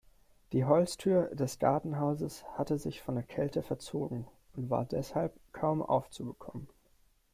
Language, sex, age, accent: German, male, 19-29, Deutschland Deutsch